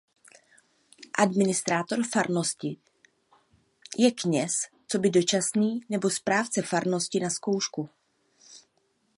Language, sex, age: Czech, female, 30-39